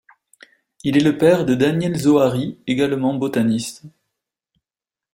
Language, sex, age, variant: French, male, 30-39, Français de métropole